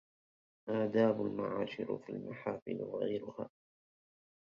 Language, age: Arabic, 40-49